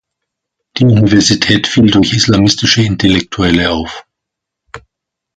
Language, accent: German, Deutschland Deutsch